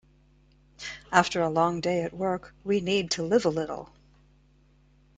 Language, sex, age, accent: English, female, 50-59, United States English